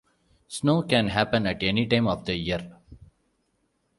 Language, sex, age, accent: English, male, 40-49, India and South Asia (India, Pakistan, Sri Lanka)